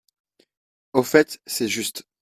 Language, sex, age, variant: French, male, 30-39, Français de métropole